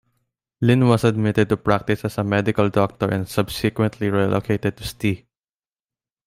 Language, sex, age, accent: English, male, under 19, Filipino